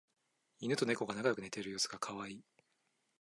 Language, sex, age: Japanese, male, 19-29